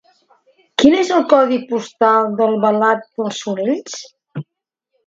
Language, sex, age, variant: Catalan, female, 50-59, Central